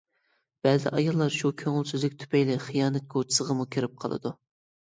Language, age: Uyghur, 19-29